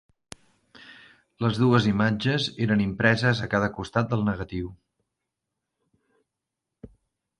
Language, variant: Catalan, Central